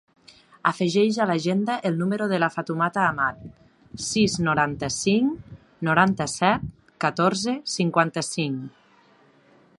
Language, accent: Catalan, Lleidatà